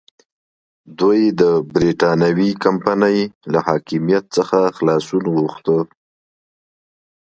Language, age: Pashto, 30-39